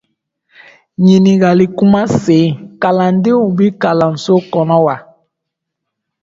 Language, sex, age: Dyula, male, 19-29